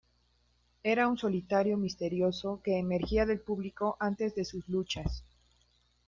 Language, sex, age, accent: Spanish, female, 19-29, México